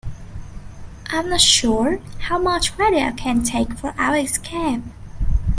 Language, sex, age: English, female, 19-29